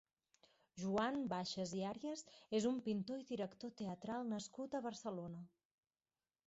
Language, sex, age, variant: Catalan, female, 30-39, Central